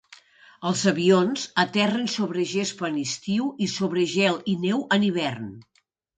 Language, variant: Catalan, Nord-Occidental